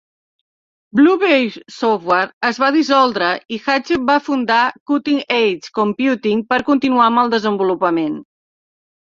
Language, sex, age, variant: Catalan, female, 60-69, Central